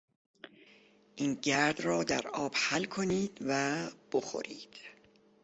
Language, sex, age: Persian, female, 60-69